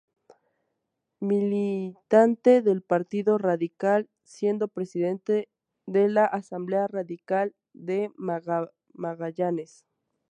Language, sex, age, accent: Spanish, male, 19-29, México